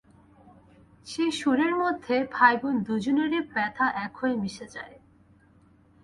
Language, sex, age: Bengali, female, 19-29